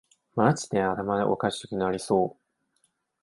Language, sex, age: Japanese, male, 19-29